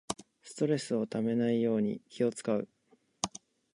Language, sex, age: Japanese, male, 19-29